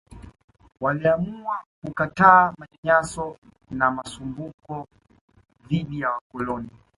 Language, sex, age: Swahili, male, 19-29